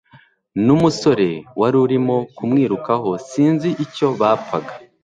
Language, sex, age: Kinyarwanda, male, 19-29